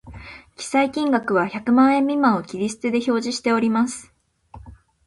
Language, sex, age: Japanese, female, 19-29